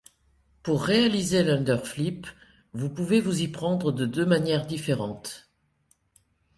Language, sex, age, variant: French, female, 60-69, Français de métropole